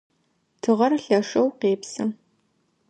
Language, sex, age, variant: Adyghe, female, 19-29, Адыгабзэ (Кирил, пстэумэ зэдыряе)